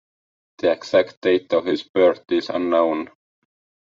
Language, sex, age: English, male, 19-29